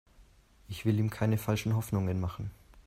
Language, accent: German, Deutschland Deutsch